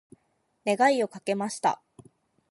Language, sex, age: Japanese, female, under 19